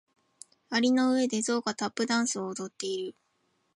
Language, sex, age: Japanese, female, 19-29